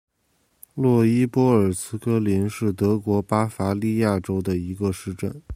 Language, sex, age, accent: Chinese, male, 19-29, 出生地：北京市